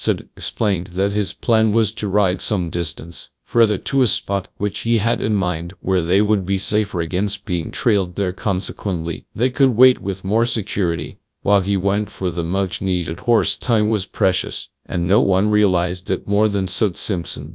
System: TTS, GradTTS